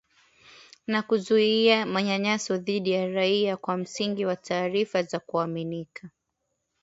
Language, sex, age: Swahili, female, 19-29